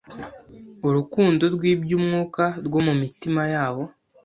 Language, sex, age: Kinyarwanda, male, 19-29